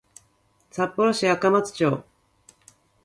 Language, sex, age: Japanese, female, 40-49